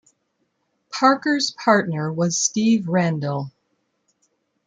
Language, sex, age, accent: English, female, 50-59, United States English